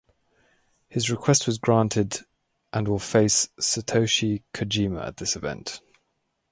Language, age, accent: English, 19-29, England English